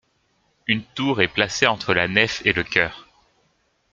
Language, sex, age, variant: French, male, 19-29, Français de métropole